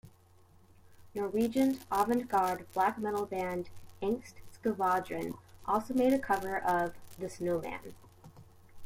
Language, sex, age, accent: English, female, 30-39, United States English